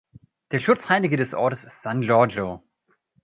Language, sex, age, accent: German, male, 30-39, Deutschland Deutsch